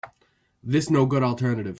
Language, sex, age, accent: English, male, 30-39, United States English